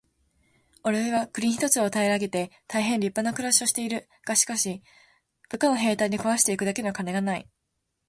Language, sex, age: Japanese, female, under 19